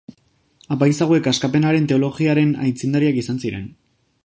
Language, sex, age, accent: Basque, male, under 19, Erdialdekoa edo Nafarra (Gipuzkoa, Nafarroa)